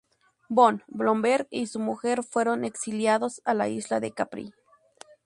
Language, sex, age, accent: Spanish, female, 19-29, México